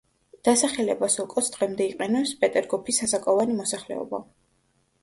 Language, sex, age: Georgian, female, under 19